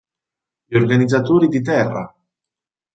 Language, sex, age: Italian, male, 30-39